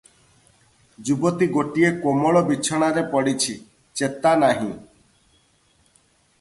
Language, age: Odia, 30-39